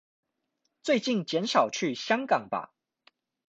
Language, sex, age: Chinese, male, 19-29